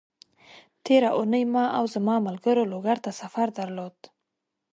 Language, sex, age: Pashto, female, 19-29